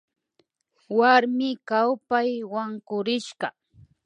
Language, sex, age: Imbabura Highland Quichua, female, 30-39